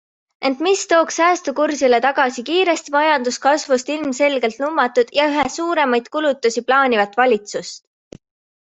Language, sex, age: Estonian, female, 19-29